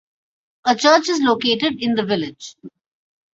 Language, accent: English, India and South Asia (India, Pakistan, Sri Lanka)